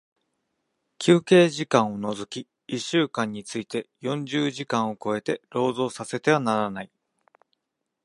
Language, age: Japanese, 40-49